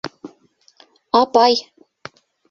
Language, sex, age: Bashkir, female, 30-39